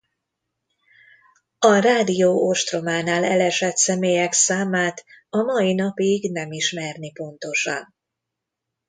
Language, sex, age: Hungarian, female, 50-59